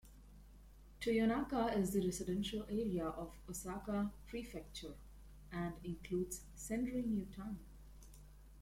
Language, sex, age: English, female, 19-29